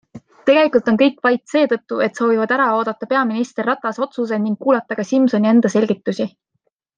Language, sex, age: Estonian, female, 19-29